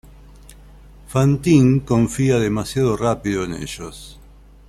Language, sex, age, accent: Spanish, male, 40-49, Rioplatense: Argentina, Uruguay, este de Bolivia, Paraguay